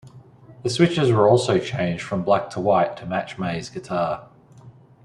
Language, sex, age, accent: English, male, 40-49, Australian English